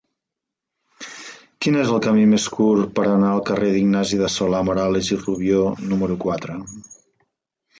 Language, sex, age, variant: Catalan, male, 50-59, Central